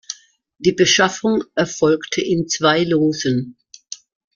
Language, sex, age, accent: German, female, 60-69, Deutschland Deutsch